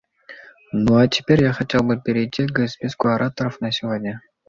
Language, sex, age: Russian, male, 19-29